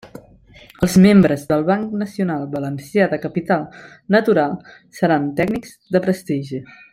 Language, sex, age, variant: Catalan, female, 19-29, Nord-Occidental